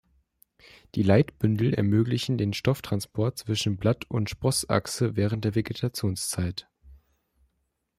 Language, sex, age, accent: German, male, 19-29, Deutschland Deutsch